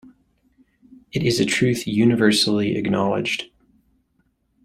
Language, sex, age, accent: English, male, 19-29, United States English